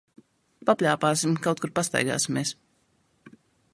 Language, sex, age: Latvian, female, 19-29